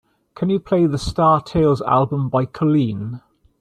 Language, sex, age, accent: English, male, 60-69, Welsh English